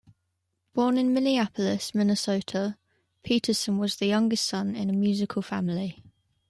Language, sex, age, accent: English, female, 19-29, England English